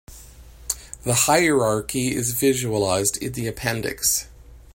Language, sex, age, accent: English, male, 50-59, Canadian English